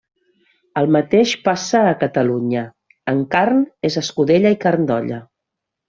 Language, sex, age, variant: Catalan, female, 40-49, Central